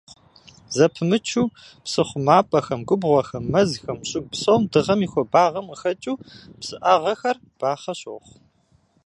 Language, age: Kabardian, 40-49